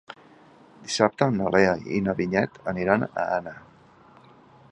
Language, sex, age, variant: Catalan, male, 50-59, Central